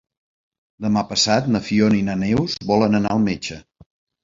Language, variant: Catalan, Central